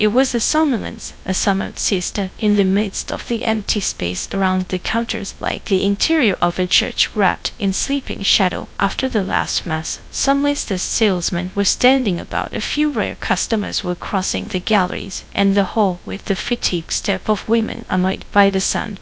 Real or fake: fake